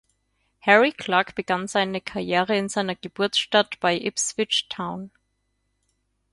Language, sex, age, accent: German, female, 30-39, Österreichisches Deutsch